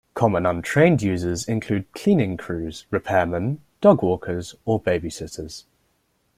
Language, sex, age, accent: English, male, 19-29, England English